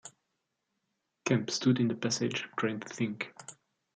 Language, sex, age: English, male, 30-39